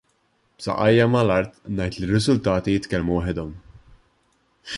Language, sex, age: Maltese, male, 19-29